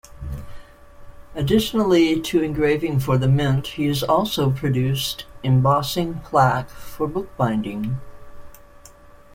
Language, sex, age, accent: English, female, 60-69, United States English